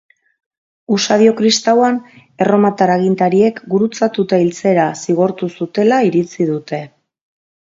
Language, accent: Basque, Mendebalekoa (Araba, Bizkaia, Gipuzkoako mendebaleko herri batzuk)